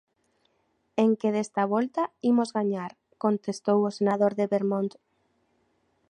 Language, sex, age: Galician, female, 19-29